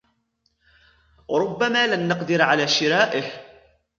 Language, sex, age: Arabic, male, 19-29